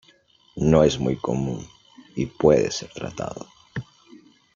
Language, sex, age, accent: Spanish, male, 19-29, Andino-Pacífico: Colombia, Perú, Ecuador, oeste de Bolivia y Venezuela andina